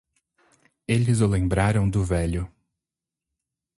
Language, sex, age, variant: Portuguese, male, 30-39, Portuguese (Brasil)